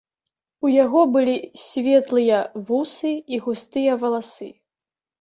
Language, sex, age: Belarusian, female, 19-29